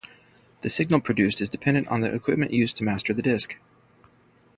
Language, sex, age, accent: English, male, 40-49, United States English; Irish English